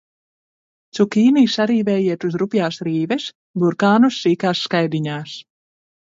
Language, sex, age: Latvian, female, 30-39